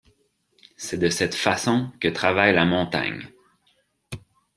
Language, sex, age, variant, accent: French, male, 30-39, Français d'Amérique du Nord, Français du Canada